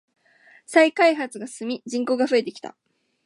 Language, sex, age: Japanese, female, 19-29